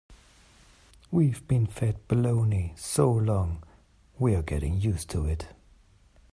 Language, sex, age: English, male, 30-39